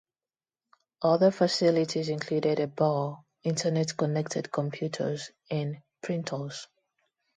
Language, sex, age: English, female, 19-29